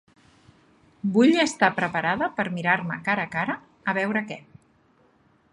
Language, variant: Catalan, Central